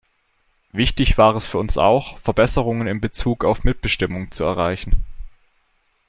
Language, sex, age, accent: German, male, under 19, Deutschland Deutsch